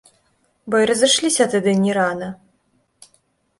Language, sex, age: Belarusian, female, 19-29